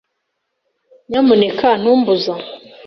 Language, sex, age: Kinyarwanda, female, 19-29